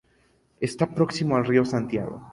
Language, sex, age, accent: Spanish, male, 19-29, México